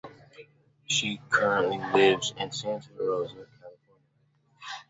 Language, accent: English, United States English